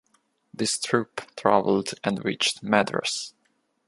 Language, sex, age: English, male, 19-29